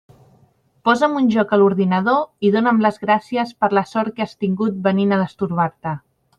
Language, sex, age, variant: Catalan, male, 30-39, Central